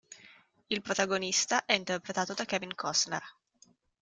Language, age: Italian, 19-29